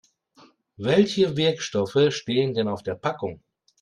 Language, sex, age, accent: German, male, 40-49, Deutschland Deutsch